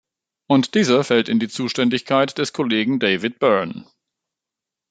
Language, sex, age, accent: German, male, 40-49, Deutschland Deutsch